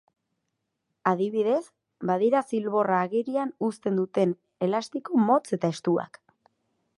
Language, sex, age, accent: Basque, female, 30-39, Erdialdekoa edo Nafarra (Gipuzkoa, Nafarroa)